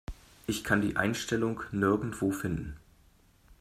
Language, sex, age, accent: German, male, 40-49, Deutschland Deutsch